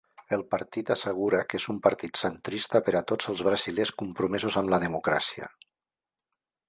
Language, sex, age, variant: Catalan, male, 50-59, Central